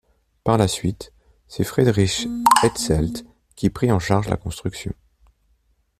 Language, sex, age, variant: French, male, 30-39, Français de métropole